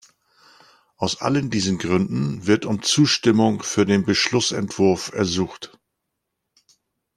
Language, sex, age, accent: German, male, 60-69, Deutschland Deutsch